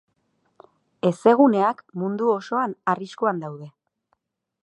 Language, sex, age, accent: Basque, female, 30-39, Erdialdekoa edo Nafarra (Gipuzkoa, Nafarroa)